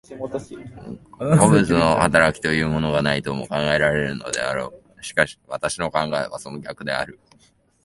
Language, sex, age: Japanese, male, 19-29